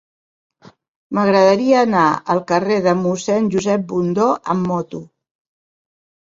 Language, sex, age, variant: Catalan, female, 60-69, Central